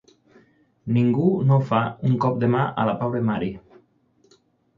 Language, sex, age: Catalan, male, 30-39